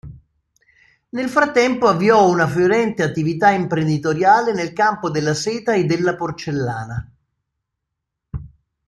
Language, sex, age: Italian, male, 60-69